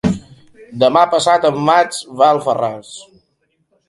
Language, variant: Catalan, Balear